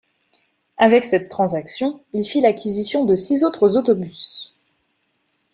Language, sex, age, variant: French, female, 19-29, Français de métropole